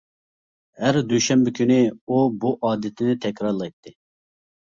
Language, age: Uyghur, 19-29